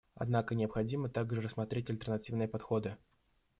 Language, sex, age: Russian, male, 19-29